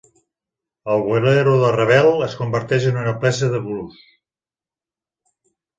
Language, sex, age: Catalan, male, 40-49